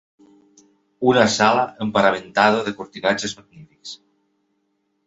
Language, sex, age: Catalan, male, 40-49